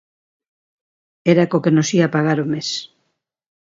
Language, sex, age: Galician, female, 60-69